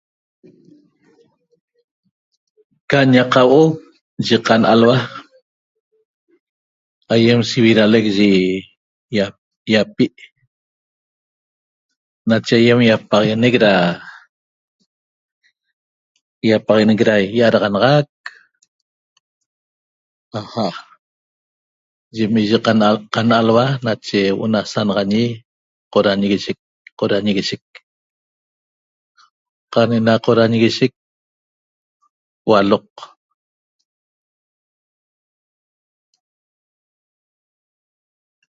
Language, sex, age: Toba, male, 60-69